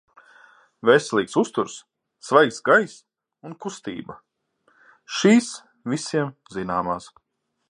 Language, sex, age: Latvian, male, 30-39